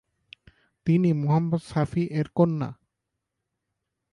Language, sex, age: Bengali, male, 30-39